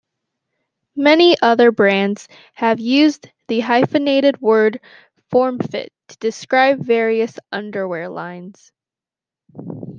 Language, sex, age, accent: English, female, under 19, United States English